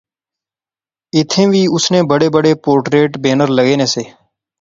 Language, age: Pahari-Potwari, 19-29